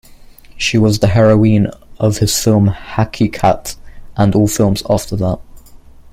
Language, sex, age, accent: English, male, under 19, England English